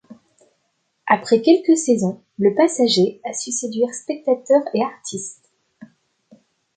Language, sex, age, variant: French, female, 19-29, Français de métropole